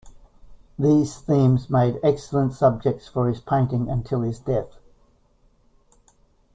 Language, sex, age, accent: English, male, 70-79, Australian English